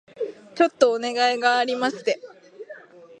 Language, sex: Japanese, female